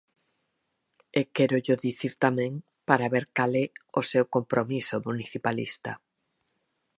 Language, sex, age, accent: Galician, female, 50-59, Normativo (estándar)